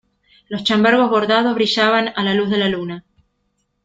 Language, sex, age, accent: Spanish, female, 40-49, Rioplatense: Argentina, Uruguay, este de Bolivia, Paraguay